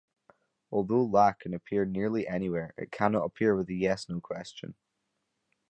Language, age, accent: English, under 19, Scottish English